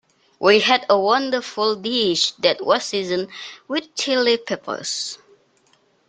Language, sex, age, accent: English, male, 19-29, United States English